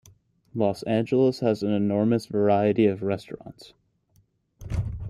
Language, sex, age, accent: English, male, 19-29, United States English